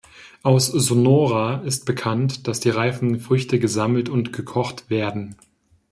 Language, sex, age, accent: German, male, 19-29, Deutschland Deutsch